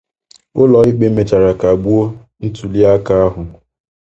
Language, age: Igbo, 19-29